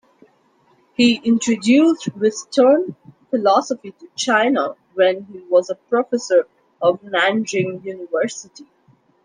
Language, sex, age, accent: English, female, 19-29, India and South Asia (India, Pakistan, Sri Lanka)